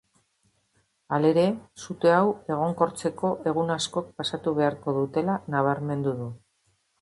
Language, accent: Basque, Erdialdekoa edo Nafarra (Gipuzkoa, Nafarroa)